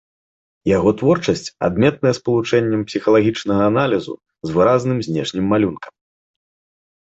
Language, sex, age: Belarusian, male, 30-39